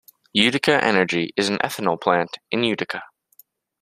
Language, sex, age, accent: English, male, 19-29, Canadian English